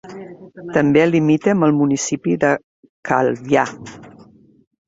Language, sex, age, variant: Catalan, female, 50-59, Septentrional